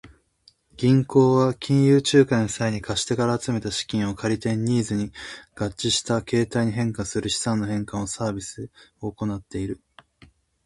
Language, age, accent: Japanese, 19-29, 標準語